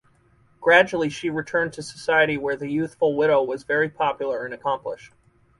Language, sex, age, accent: English, male, 30-39, United States English